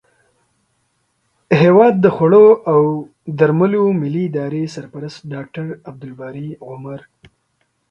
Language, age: Pashto, 30-39